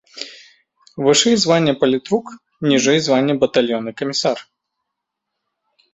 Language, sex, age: Belarusian, male, 30-39